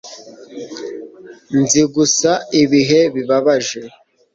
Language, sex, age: Kinyarwanda, male, 40-49